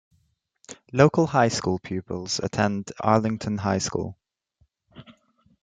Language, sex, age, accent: English, male, under 19, England English